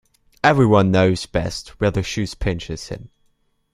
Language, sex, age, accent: English, male, 19-29, United States English